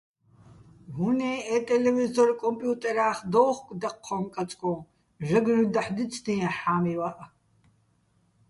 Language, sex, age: Bats, female, 70-79